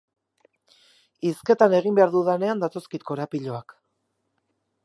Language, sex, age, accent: Basque, female, 40-49, Erdialdekoa edo Nafarra (Gipuzkoa, Nafarroa)